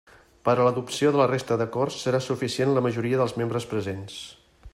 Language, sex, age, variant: Catalan, male, 50-59, Central